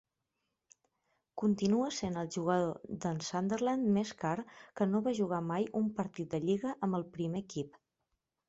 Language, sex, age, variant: Catalan, female, 30-39, Central